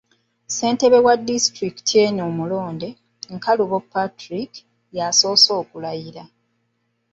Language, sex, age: Ganda, female, 30-39